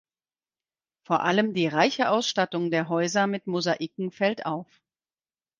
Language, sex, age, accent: German, female, 50-59, Deutschland Deutsch